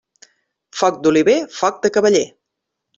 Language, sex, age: Catalan, female, 40-49